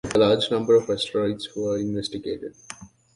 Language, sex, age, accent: English, male, 19-29, United States English